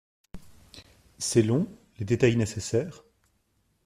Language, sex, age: French, male, 30-39